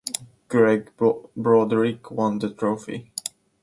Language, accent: English, United States English